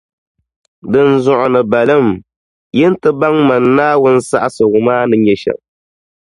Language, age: Dagbani, 19-29